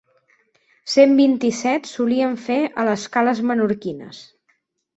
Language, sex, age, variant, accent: Catalan, female, 30-39, Central, Neutre